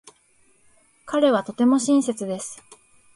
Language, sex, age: Japanese, female, 19-29